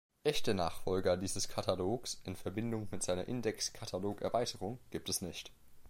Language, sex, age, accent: German, male, under 19, Deutschland Deutsch